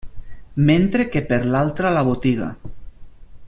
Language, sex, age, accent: Catalan, male, 30-39, valencià